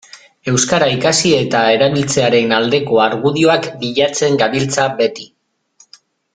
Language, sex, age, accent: Basque, male, 40-49, Mendebalekoa (Araba, Bizkaia, Gipuzkoako mendebaleko herri batzuk)